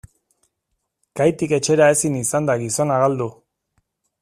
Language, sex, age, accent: Basque, male, 40-49, Erdialdekoa edo Nafarra (Gipuzkoa, Nafarroa)